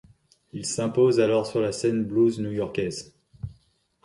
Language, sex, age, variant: French, male, 40-49, Français de métropole